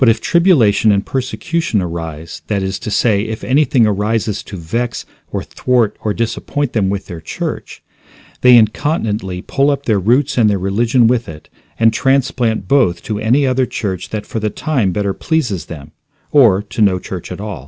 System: none